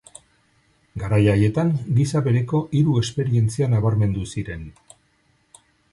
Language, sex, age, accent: Basque, male, 50-59, Mendebalekoa (Araba, Bizkaia, Gipuzkoako mendebaleko herri batzuk)